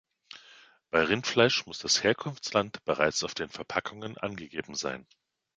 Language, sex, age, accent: German, male, 40-49, Deutschland Deutsch